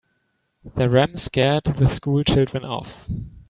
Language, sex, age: English, male, 19-29